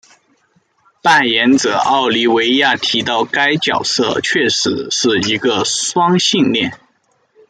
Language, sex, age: Chinese, male, 19-29